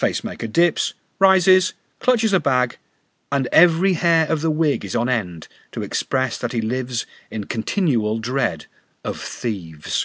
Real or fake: real